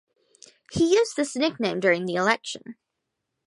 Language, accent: English, United States English